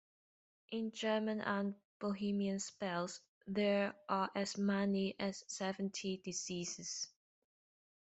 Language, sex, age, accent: English, female, 30-39, Hong Kong English